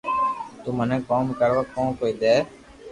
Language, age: Loarki, 40-49